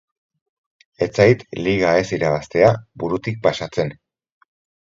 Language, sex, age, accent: Basque, male, 40-49, Erdialdekoa edo Nafarra (Gipuzkoa, Nafarroa)